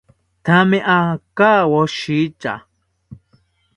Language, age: South Ucayali Ashéninka, 30-39